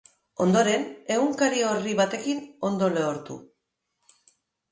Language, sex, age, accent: Basque, female, 40-49, Mendebalekoa (Araba, Bizkaia, Gipuzkoako mendebaleko herri batzuk)